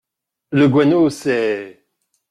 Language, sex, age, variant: French, male, 40-49, Français de métropole